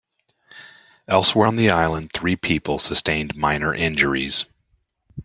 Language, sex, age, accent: English, male, 40-49, United States English